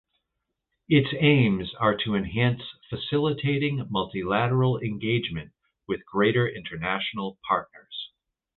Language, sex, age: English, male, 50-59